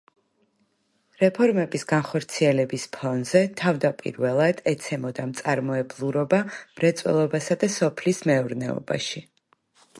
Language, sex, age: Georgian, female, 40-49